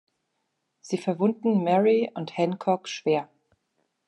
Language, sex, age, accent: German, female, 40-49, Deutschland Deutsch